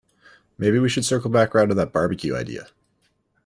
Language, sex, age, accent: English, male, 19-29, United States English